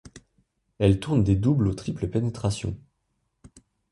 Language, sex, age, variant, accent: French, male, 19-29, Français d'Europe, Français de Suisse